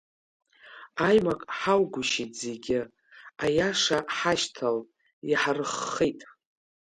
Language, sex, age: Abkhazian, female, 50-59